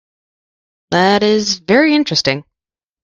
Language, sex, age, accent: English, female, 19-29, United States English